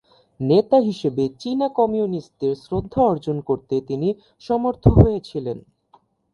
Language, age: Bengali, 19-29